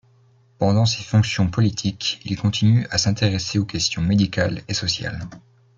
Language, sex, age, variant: French, male, 19-29, Français de métropole